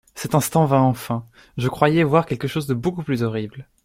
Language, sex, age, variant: French, male, 19-29, Français de métropole